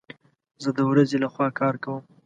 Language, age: Pashto, 19-29